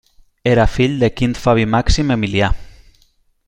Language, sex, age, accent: Catalan, male, 19-29, valencià